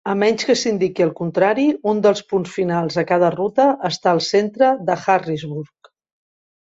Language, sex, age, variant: Catalan, female, 50-59, Central